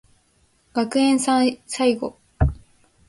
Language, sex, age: Japanese, female, under 19